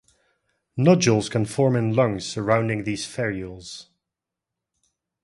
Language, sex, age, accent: English, male, 19-29, Dutch